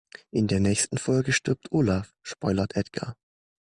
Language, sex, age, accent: German, male, 19-29, Deutschland Deutsch